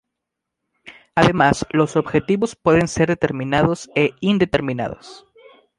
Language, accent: Spanish, México